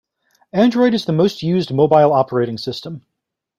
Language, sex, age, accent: English, male, 40-49, United States English